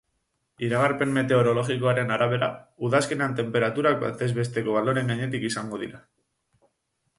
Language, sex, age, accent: Basque, male, 19-29, Mendebalekoa (Araba, Bizkaia, Gipuzkoako mendebaleko herri batzuk)